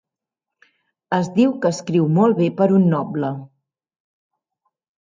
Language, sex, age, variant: Catalan, female, 40-49, Central